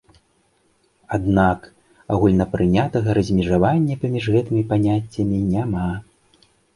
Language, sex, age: Belarusian, male, 30-39